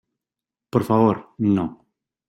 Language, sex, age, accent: Spanish, male, 30-39, España: Norte peninsular (Asturias, Castilla y León, Cantabria, País Vasco, Navarra, Aragón, La Rioja, Guadalajara, Cuenca)